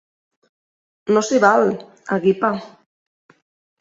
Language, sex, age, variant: Catalan, female, 30-39, Central